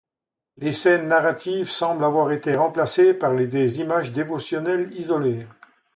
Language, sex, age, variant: French, male, 70-79, Français de métropole